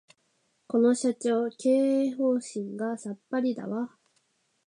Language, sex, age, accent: Japanese, female, 19-29, 標準語